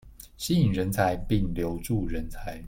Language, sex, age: Chinese, male, 30-39